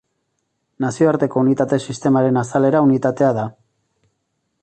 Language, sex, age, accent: Basque, male, 40-49, Erdialdekoa edo Nafarra (Gipuzkoa, Nafarroa)